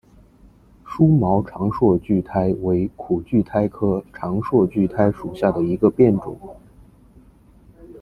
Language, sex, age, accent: Chinese, male, 19-29, 出生地：河南省